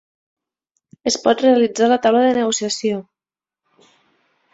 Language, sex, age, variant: Catalan, female, 19-29, Nord-Occidental